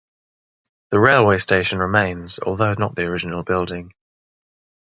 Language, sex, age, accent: English, male, 30-39, England English